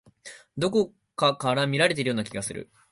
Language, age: Japanese, 19-29